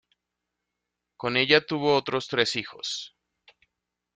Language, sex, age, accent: Spanish, male, 30-39, Caribe: Cuba, Venezuela, Puerto Rico, República Dominicana, Panamá, Colombia caribeña, México caribeño, Costa del golfo de México